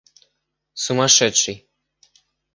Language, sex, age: Russian, male, 19-29